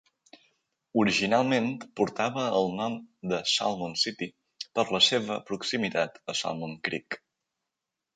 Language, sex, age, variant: Catalan, male, 19-29, Balear